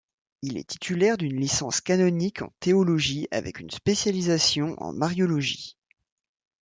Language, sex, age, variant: French, male, 19-29, Français de métropole